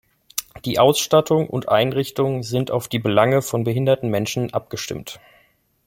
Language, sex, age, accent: German, male, 30-39, Deutschland Deutsch